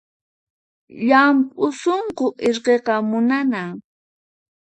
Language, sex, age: Puno Quechua, female, 19-29